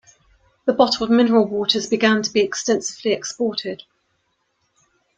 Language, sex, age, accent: English, female, 60-69, England English